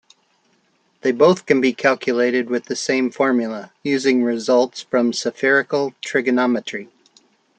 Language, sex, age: English, male, 60-69